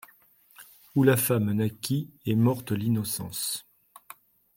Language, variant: French, Français de métropole